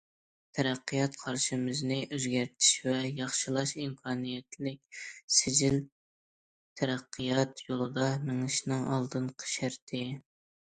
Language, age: Uyghur, 19-29